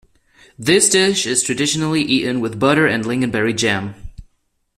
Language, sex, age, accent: English, male, under 19, United States English